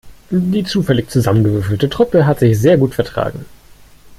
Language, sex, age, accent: German, male, 19-29, Deutschland Deutsch